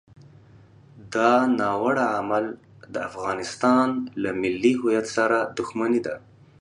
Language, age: Pashto, 30-39